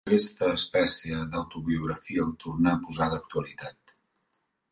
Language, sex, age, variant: Catalan, male, 50-59, Central